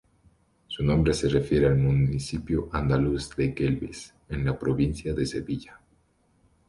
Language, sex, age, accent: Spanish, male, 19-29, Andino-Pacífico: Colombia, Perú, Ecuador, oeste de Bolivia y Venezuela andina